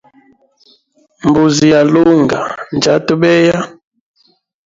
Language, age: Hemba, 30-39